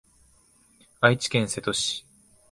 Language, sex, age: Japanese, male, 19-29